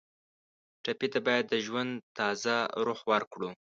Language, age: Pashto, under 19